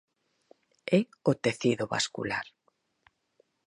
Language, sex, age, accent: Galician, female, 50-59, Normativo (estándar)